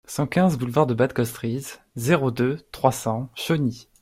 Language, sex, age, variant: French, male, 19-29, Français de métropole